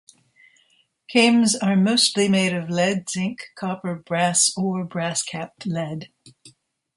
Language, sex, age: English, female, 60-69